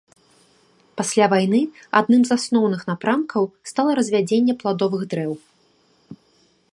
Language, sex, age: Belarusian, female, 19-29